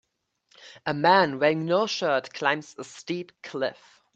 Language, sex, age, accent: English, male, 19-29, United States English